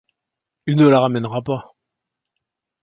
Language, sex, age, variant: French, male, 60-69, Français de métropole